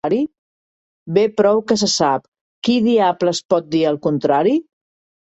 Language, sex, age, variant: Catalan, female, 50-59, Central